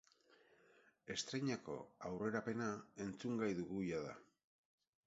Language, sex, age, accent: Basque, male, 50-59, Erdialdekoa edo Nafarra (Gipuzkoa, Nafarroa)